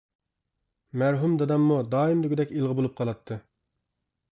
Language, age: Uyghur, 30-39